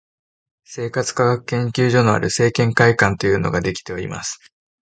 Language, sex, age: Japanese, male, 19-29